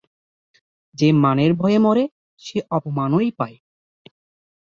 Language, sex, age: Bengali, male, 19-29